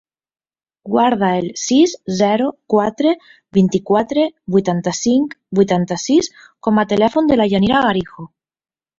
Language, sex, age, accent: Catalan, female, 30-39, valencià